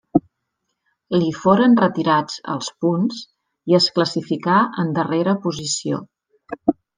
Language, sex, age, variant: Catalan, female, 50-59, Central